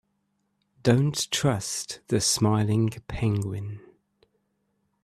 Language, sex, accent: English, male, England English